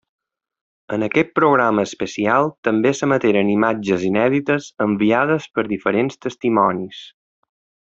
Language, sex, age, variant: Catalan, male, 30-39, Balear